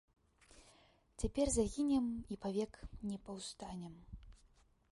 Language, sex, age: Belarusian, female, under 19